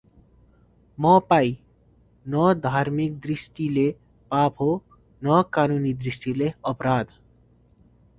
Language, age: Nepali, 19-29